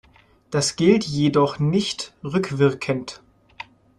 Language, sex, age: German, male, 19-29